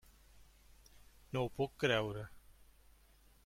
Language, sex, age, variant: Catalan, male, 50-59, Central